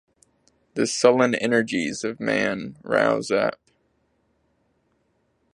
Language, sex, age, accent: English, male, 19-29, United States English